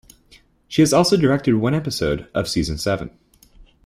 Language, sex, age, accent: English, male, 19-29, United States English